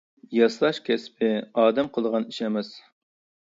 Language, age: Uyghur, 30-39